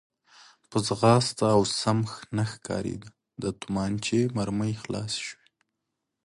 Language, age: Pashto, 30-39